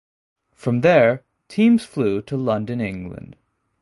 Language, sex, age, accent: English, male, under 19, United States English